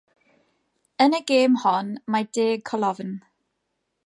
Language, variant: Welsh, South-Western Welsh